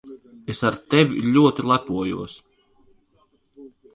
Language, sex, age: Latvian, male, 30-39